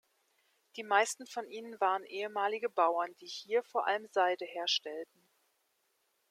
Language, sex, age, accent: German, female, 30-39, Deutschland Deutsch